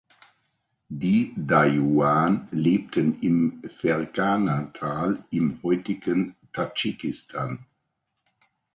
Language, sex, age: German, male, 50-59